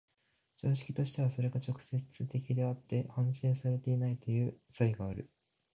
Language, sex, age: Japanese, male, 19-29